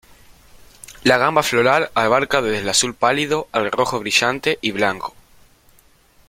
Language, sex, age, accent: Spanish, male, under 19, Rioplatense: Argentina, Uruguay, este de Bolivia, Paraguay